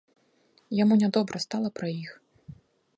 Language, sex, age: Belarusian, female, 30-39